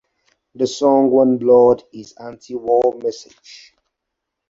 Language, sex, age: English, male, 19-29